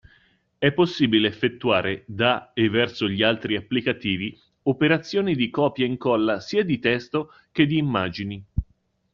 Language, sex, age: Italian, male, 50-59